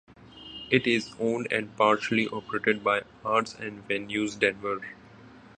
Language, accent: English, India and South Asia (India, Pakistan, Sri Lanka)